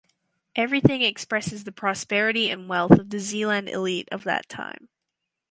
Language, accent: English, Canadian English